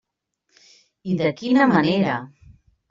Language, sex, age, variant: Catalan, female, 30-39, Central